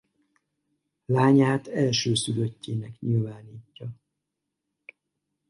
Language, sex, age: Hungarian, male, 50-59